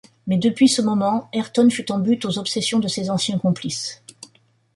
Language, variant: French, Français de métropole